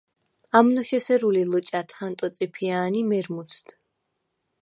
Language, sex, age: Svan, female, 19-29